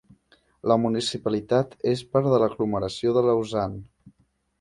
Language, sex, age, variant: Catalan, male, 19-29, Central